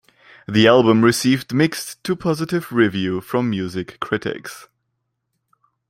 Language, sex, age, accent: English, male, 19-29, United States English